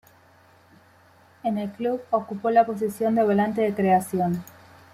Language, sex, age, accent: Spanish, female, 30-39, Rioplatense: Argentina, Uruguay, este de Bolivia, Paraguay